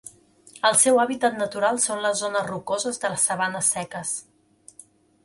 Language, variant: Catalan, Central